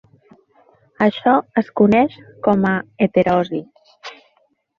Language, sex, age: Catalan, female, 40-49